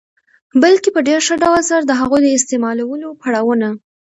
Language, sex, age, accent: Pashto, female, under 19, کندهاری لهجه